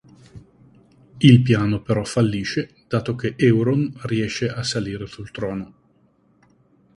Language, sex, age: Italian, male, 50-59